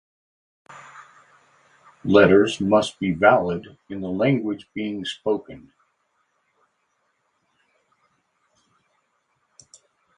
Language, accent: English, United States English